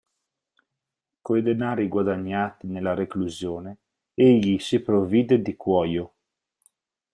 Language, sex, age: Italian, male, 19-29